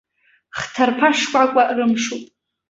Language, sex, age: Abkhazian, female, under 19